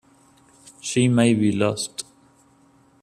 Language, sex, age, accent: English, male, 19-29, England English